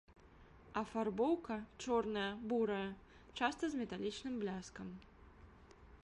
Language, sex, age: Belarusian, female, 30-39